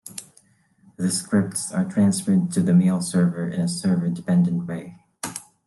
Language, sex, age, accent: English, female, 19-29, Filipino